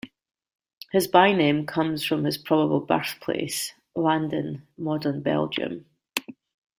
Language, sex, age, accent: English, female, 40-49, Scottish English